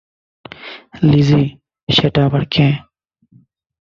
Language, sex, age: Bengali, male, 30-39